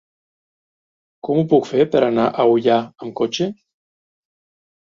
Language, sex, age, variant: Catalan, male, 40-49, Nord-Occidental